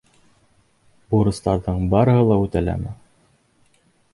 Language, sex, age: Bashkir, male, 19-29